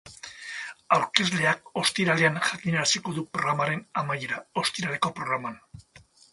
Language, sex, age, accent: Basque, male, 60-69, Mendebalekoa (Araba, Bizkaia, Gipuzkoako mendebaleko herri batzuk)